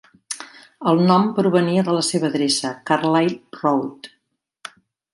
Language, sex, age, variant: Catalan, female, 60-69, Central